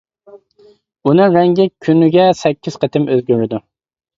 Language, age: Uyghur, 19-29